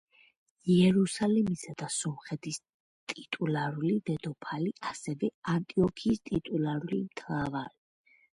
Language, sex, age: Georgian, female, under 19